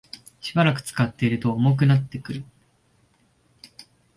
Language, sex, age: Japanese, male, 19-29